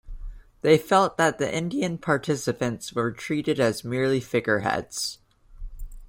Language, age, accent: English, 19-29, United States English